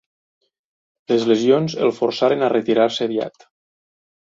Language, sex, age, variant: Catalan, male, 40-49, Nord-Occidental